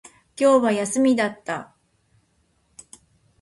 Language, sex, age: Japanese, female, 50-59